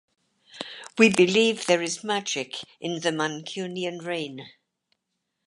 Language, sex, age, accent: English, female, 80-89, England English